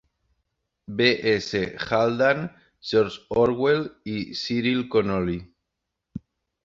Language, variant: Catalan, Septentrional